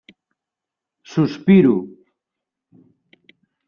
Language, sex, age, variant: Catalan, male, 60-69, Central